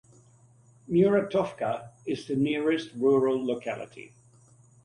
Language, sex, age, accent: English, male, 60-69, England English